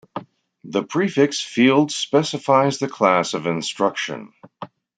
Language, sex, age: English, male, 60-69